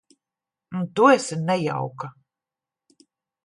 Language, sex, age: Latvian, female, 60-69